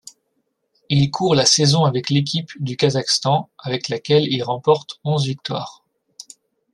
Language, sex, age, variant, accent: French, male, 30-39, Français d'Europe, Français de Belgique